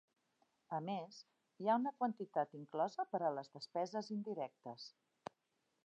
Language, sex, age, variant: Catalan, female, 60-69, Central